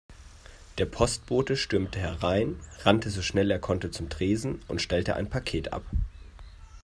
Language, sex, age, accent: German, male, 19-29, Deutschland Deutsch